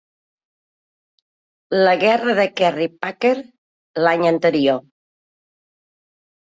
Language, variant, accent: Catalan, Central, Empordanès